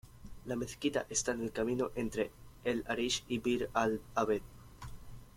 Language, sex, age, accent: Spanish, male, 19-29, España: Sur peninsular (Andalucia, Extremadura, Murcia)